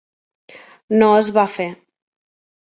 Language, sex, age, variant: Catalan, female, 30-39, Balear